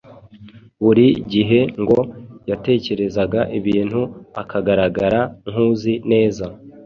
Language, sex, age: Kinyarwanda, male, 40-49